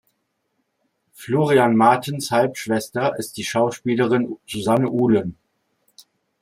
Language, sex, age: German, male, 40-49